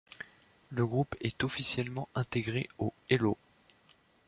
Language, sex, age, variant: French, male, 19-29, Français de métropole